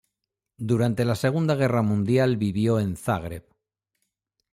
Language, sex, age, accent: Spanish, male, 50-59, España: Norte peninsular (Asturias, Castilla y León, Cantabria, País Vasco, Navarra, Aragón, La Rioja, Guadalajara, Cuenca)